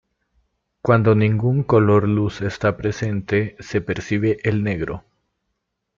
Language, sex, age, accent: Spanish, male, 19-29, América central